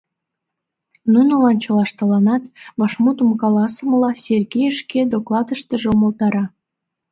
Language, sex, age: Mari, female, under 19